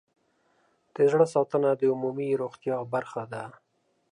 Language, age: Pashto, 30-39